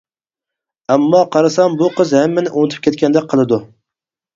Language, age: Uyghur, 30-39